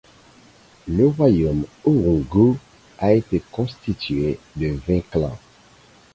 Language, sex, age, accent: French, male, 40-49, Français d’Haïti